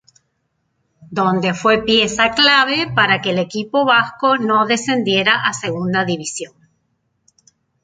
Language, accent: Spanish, Rioplatense: Argentina, Uruguay, este de Bolivia, Paraguay